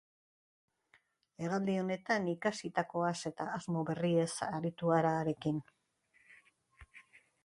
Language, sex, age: Basque, female, 60-69